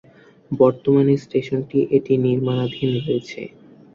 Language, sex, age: Bengali, male, under 19